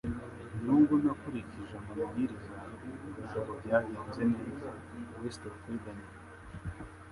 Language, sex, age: Kinyarwanda, male, 19-29